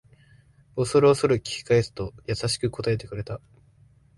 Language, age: Japanese, 19-29